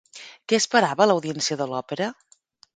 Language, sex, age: Catalan, female, 40-49